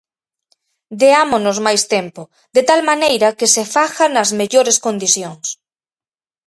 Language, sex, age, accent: Galician, female, 40-49, Atlántico (seseo e gheada)